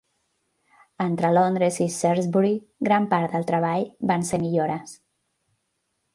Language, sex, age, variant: Catalan, female, 40-49, Central